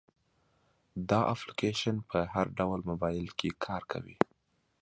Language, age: Pashto, 19-29